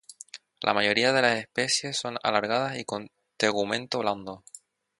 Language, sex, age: Spanish, male, 19-29